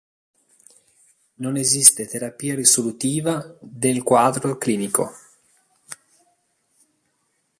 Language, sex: Italian, male